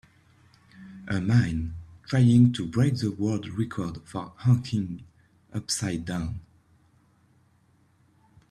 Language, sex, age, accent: English, male, 19-29, England English